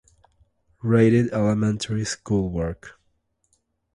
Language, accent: English, Canadian English